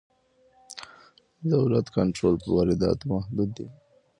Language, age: Pashto, under 19